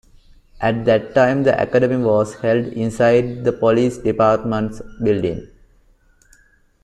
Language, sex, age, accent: English, male, 19-29, India and South Asia (India, Pakistan, Sri Lanka)